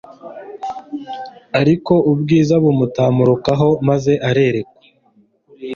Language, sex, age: Kinyarwanda, male, 19-29